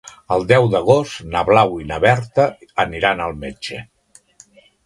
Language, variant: Catalan, Nord-Occidental